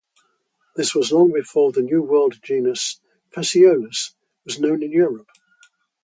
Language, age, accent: English, 80-89, England English